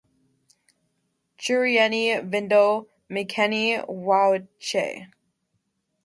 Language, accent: English, United States English